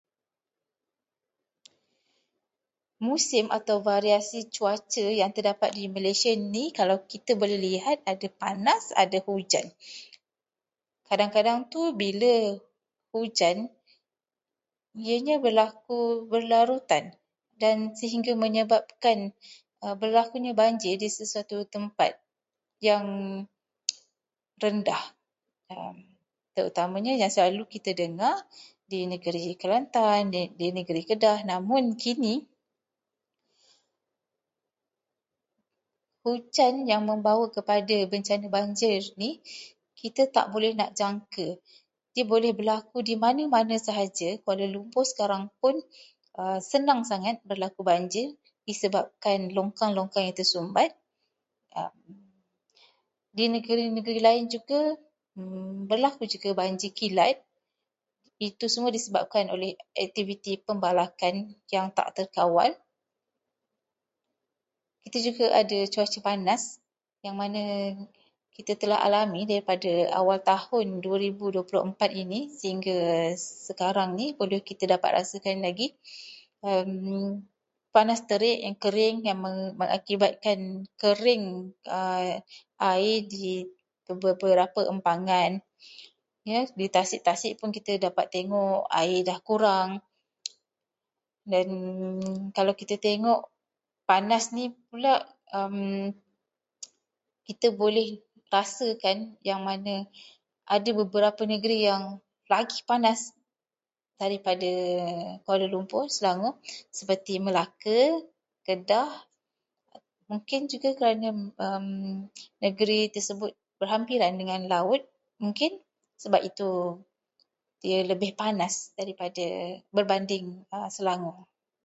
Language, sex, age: Malay, female, 30-39